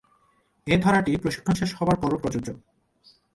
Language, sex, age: Bengali, male, 19-29